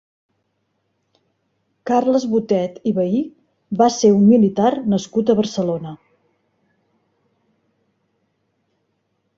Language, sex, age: Catalan, female, 40-49